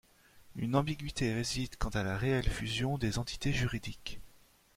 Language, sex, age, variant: French, male, 30-39, Français de métropole